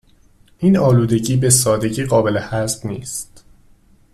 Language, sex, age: Persian, male, 19-29